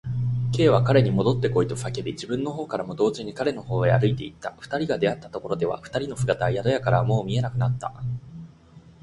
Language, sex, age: Japanese, male, under 19